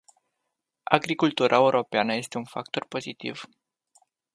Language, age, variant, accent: Romanian, 19-29, Romanian-Romania, Muntenesc